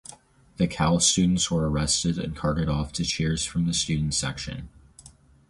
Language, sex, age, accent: English, male, under 19, United States English